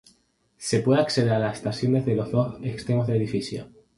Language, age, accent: Spanish, 19-29, España: Islas Canarias